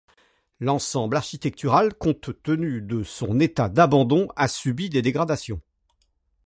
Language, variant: French, Français de métropole